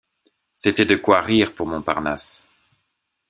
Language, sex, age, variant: French, male, 50-59, Français de métropole